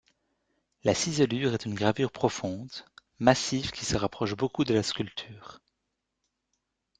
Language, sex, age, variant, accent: French, male, 19-29, Français d'Europe, Français de Belgique